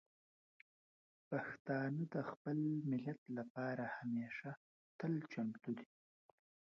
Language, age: Pashto, 19-29